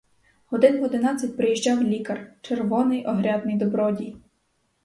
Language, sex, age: Ukrainian, female, 19-29